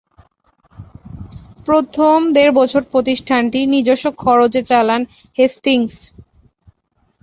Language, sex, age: Bengali, female, 19-29